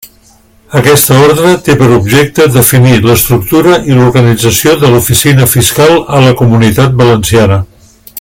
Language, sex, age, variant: Catalan, male, 70-79, Central